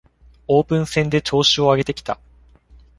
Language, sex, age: Japanese, male, 19-29